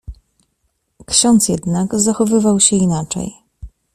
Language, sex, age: Polish, female, 30-39